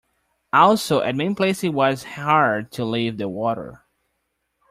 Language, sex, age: English, male, 19-29